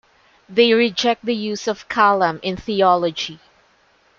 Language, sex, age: English, female, 50-59